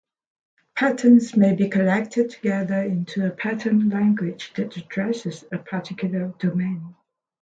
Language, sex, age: English, female, 50-59